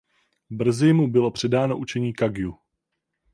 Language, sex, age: Czech, male, 19-29